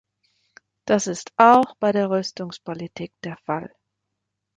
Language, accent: German, Deutschland Deutsch